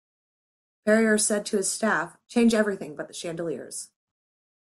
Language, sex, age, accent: English, female, 30-39, United States English